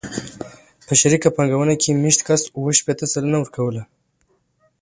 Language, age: Pashto, 19-29